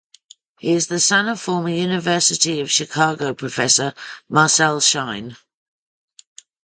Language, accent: English, England English